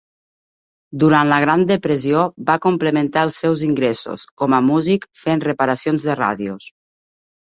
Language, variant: Catalan, Nord-Occidental